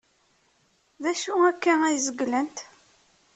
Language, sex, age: Kabyle, female, 30-39